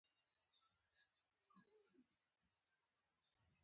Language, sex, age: Pashto, female, 30-39